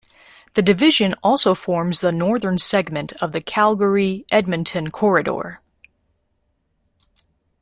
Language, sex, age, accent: English, female, 30-39, United States English